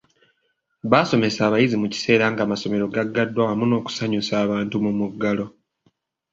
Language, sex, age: Ganda, male, 19-29